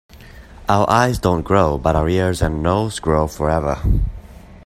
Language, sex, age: English, male, 19-29